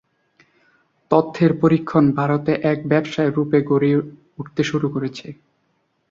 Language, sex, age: Bengali, male, 19-29